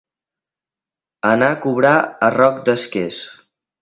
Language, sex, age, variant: Catalan, male, under 19, Central